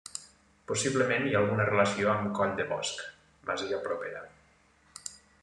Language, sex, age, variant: Catalan, male, 19-29, Nord-Occidental